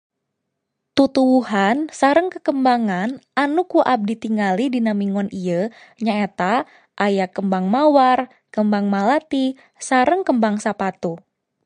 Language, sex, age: Sundanese, female, 19-29